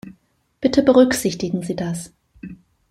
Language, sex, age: German, female, 40-49